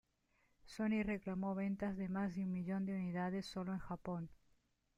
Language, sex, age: Spanish, female, 30-39